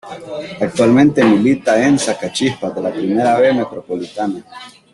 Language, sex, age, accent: Spanish, male, 19-29, América central